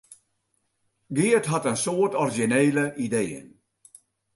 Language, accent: Western Frisian, Klaaifrysk